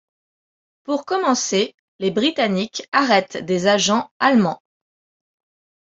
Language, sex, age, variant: French, female, 40-49, Français de métropole